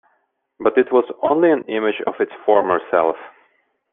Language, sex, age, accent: English, male, 30-39, United States English